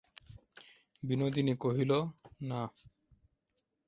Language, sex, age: Bengali, male, under 19